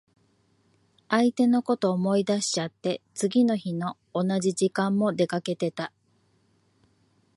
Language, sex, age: Japanese, female, 40-49